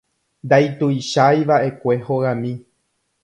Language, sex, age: Guarani, male, 30-39